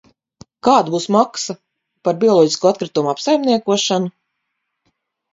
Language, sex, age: Latvian, female, 50-59